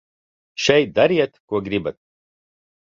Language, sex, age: Latvian, male, 30-39